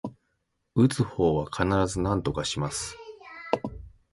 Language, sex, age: Japanese, male, 40-49